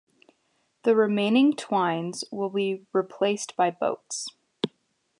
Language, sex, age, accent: English, female, under 19, United States English